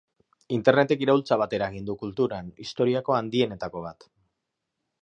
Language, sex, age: Basque, male, 30-39